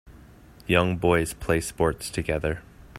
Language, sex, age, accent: English, male, 19-29, Canadian English